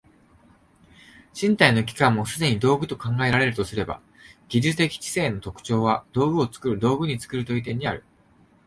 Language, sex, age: Japanese, male, 19-29